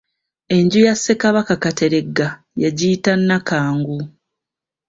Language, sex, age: Ganda, female, 19-29